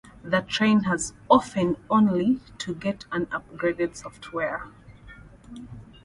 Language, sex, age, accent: English, female, 30-39, England English